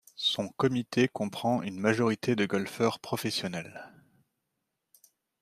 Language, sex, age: French, male, 30-39